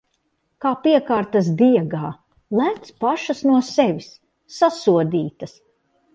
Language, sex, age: Latvian, female, 60-69